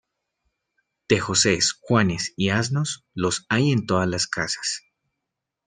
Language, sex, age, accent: Spanish, male, 30-39, Andino-Pacífico: Colombia, Perú, Ecuador, oeste de Bolivia y Venezuela andina